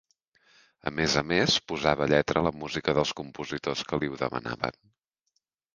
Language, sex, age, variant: Catalan, male, 30-39, Central